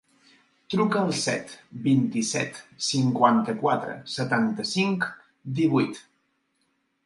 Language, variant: Catalan, Central